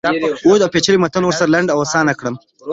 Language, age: Pashto, 19-29